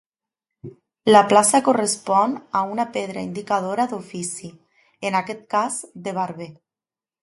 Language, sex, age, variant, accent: Catalan, female, 30-39, Nord-Occidental, nord-occidental